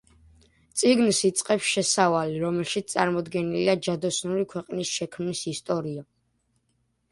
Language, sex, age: Georgian, male, under 19